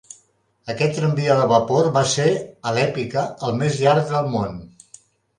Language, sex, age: Catalan, male, 60-69